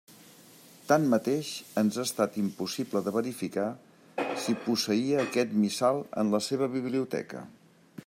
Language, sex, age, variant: Catalan, male, 60-69, Central